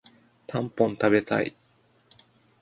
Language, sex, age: Japanese, male, 19-29